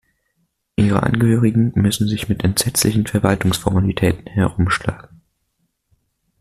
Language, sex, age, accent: German, male, 19-29, Deutschland Deutsch